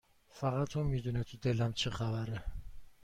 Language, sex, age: Persian, male, 30-39